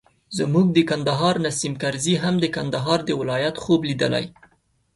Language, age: Pashto, 19-29